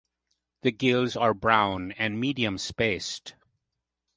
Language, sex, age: English, male, 50-59